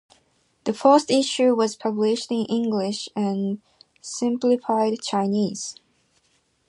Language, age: English, 19-29